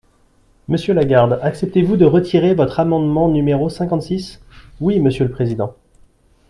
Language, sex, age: French, male, 30-39